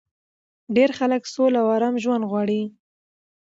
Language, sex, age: Pashto, female, 19-29